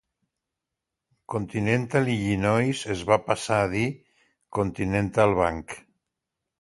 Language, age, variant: Catalan, 60-69, Central